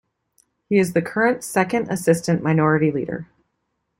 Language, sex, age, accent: English, female, 30-39, United States English